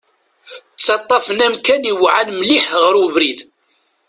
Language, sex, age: Kabyle, female, 60-69